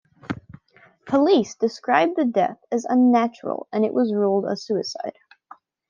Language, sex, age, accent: English, female, 19-29, United States English